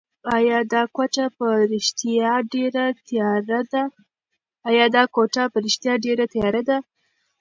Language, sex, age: Pashto, female, 19-29